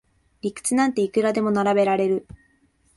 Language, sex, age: Japanese, female, 19-29